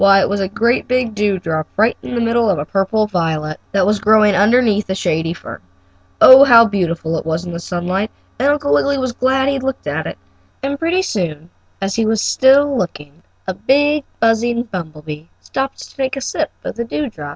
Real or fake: real